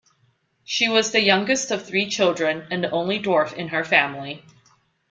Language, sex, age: English, female, 40-49